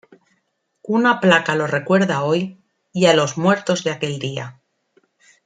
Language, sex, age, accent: Spanish, female, 40-49, España: Norte peninsular (Asturias, Castilla y León, Cantabria, País Vasco, Navarra, Aragón, La Rioja, Guadalajara, Cuenca)